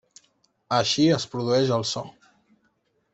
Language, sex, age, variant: Catalan, male, 30-39, Central